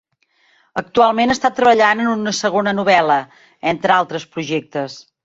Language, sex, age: Catalan, female, 60-69